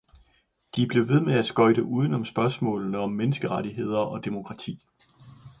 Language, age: Danish, 40-49